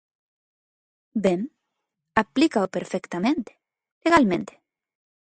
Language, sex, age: Galician, female, 30-39